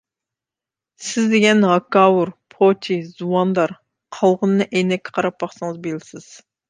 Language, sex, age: Uyghur, female, 40-49